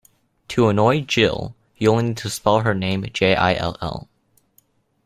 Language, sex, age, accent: English, male, under 19, United States English